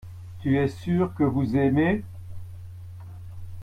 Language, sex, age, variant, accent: French, male, 70-79, Français d'Europe, Français de Belgique